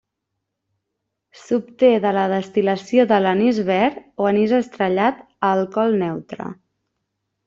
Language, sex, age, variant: Catalan, female, 19-29, Central